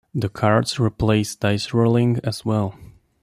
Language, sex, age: English, male, under 19